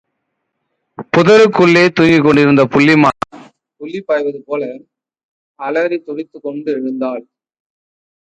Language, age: Tamil, 30-39